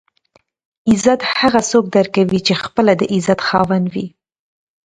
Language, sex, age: Pashto, female, 19-29